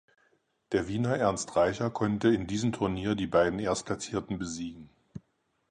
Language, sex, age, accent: German, male, 50-59, Deutschland Deutsch